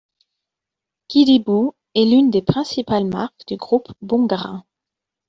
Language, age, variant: French, 19-29, Français de métropole